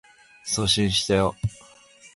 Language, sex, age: Japanese, male, 19-29